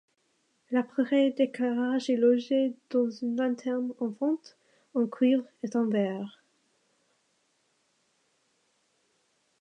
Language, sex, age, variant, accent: French, female, 19-29, Français d'Amérique du Nord, Français des États-Unis